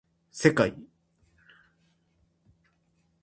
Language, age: Japanese, 19-29